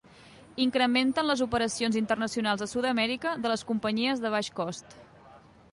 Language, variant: Catalan, Septentrional